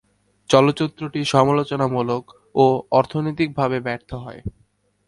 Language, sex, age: Bengali, male, 19-29